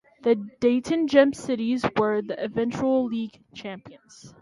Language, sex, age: English, female, under 19